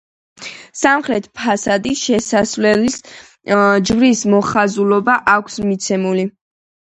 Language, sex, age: Georgian, female, 19-29